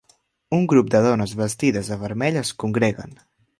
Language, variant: Catalan, Central